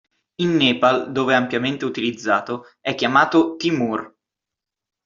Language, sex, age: Italian, male, 19-29